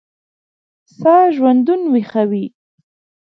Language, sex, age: Pashto, female, 19-29